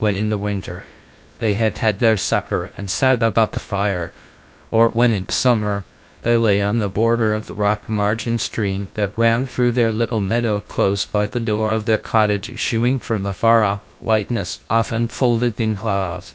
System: TTS, GlowTTS